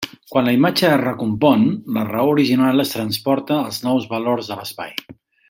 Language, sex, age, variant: Catalan, male, 50-59, Central